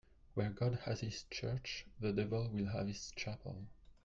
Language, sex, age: English, male, 30-39